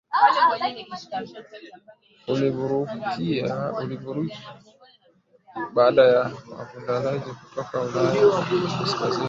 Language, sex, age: Swahili, male, 19-29